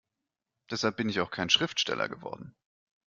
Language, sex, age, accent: German, male, 30-39, Deutschland Deutsch